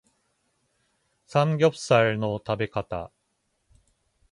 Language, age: Japanese, 50-59